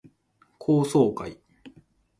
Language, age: Japanese, 30-39